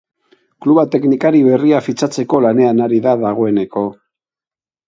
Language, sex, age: Basque, male, 50-59